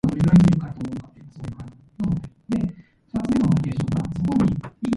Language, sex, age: English, female, 19-29